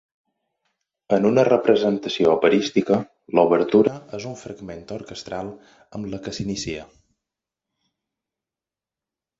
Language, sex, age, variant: Catalan, male, 40-49, Balear